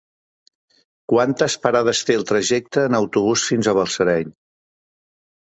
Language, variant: Catalan, Central